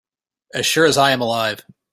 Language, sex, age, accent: English, male, 19-29, United States English